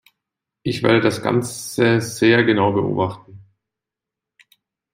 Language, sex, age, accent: German, male, 30-39, Deutschland Deutsch